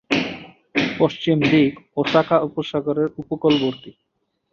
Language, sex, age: Bengali, male, 19-29